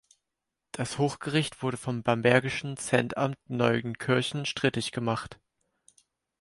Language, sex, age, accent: German, male, 19-29, Deutschland Deutsch